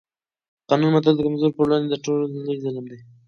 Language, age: Pashto, 19-29